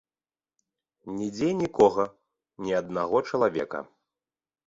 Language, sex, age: Belarusian, male, 19-29